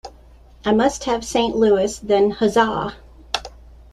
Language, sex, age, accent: English, female, 40-49, United States English